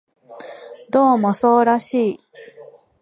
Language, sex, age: Japanese, female, 30-39